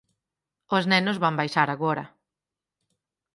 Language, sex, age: Galician, female, 30-39